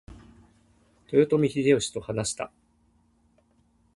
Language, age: Japanese, 50-59